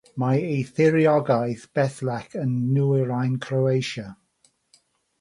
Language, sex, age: Welsh, male, 60-69